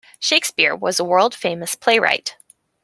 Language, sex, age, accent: English, female, 19-29, Canadian English